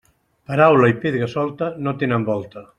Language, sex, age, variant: Catalan, male, 60-69, Central